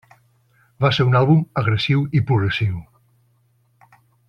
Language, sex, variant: Catalan, male, Central